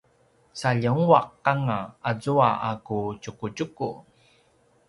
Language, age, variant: Paiwan, 30-39, pinayuanan a kinaikacedasan (東排灣語)